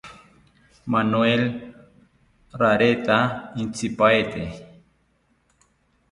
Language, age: South Ucayali Ashéninka, 40-49